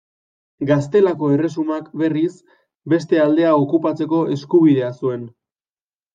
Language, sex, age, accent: Basque, male, 19-29, Erdialdekoa edo Nafarra (Gipuzkoa, Nafarroa)